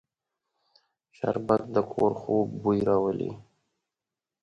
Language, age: Pashto, 40-49